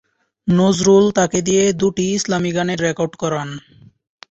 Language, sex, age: Bengali, male, 19-29